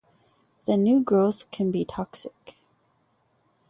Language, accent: English, United States English